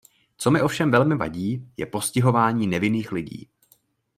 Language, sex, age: Czech, male, 19-29